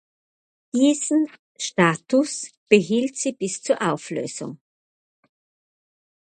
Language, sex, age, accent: German, female, 60-69, Österreichisches Deutsch